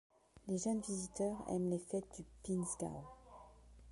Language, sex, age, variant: French, female, 50-59, Français de métropole